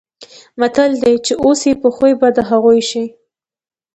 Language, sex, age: Pashto, female, under 19